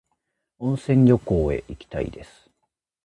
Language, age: Japanese, 30-39